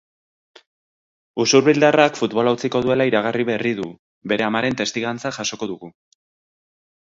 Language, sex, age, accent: Basque, male, 30-39, Erdialdekoa edo Nafarra (Gipuzkoa, Nafarroa)